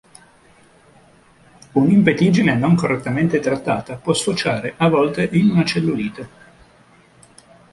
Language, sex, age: Italian, male, 50-59